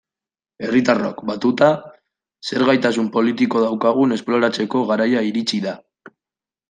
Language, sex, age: Basque, male, 19-29